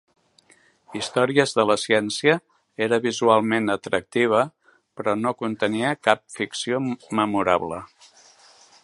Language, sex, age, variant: Catalan, male, 60-69, Central